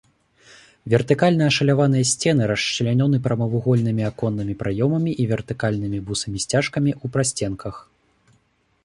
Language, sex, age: Belarusian, male, 19-29